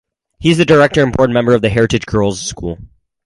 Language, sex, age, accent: English, male, under 19, United States English